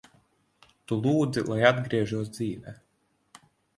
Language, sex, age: Latvian, male, 19-29